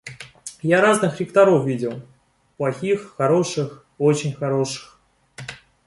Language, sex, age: Russian, male, 19-29